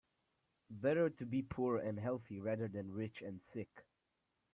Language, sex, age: English, male, under 19